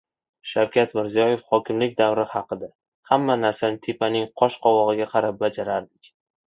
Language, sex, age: Uzbek, male, 19-29